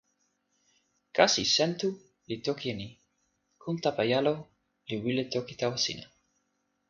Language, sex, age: Toki Pona, male, 19-29